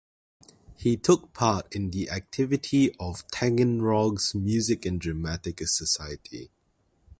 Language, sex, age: English, male, under 19